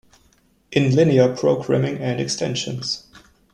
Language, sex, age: English, male, 19-29